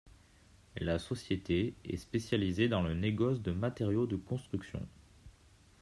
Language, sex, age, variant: French, male, 19-29, Français de métropole